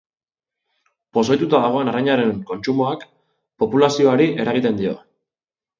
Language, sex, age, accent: Basque, male, 30-39, Mendebalekoa (Araba, Bizkaia, Gipuzkoako mendebaleko herri batzuk)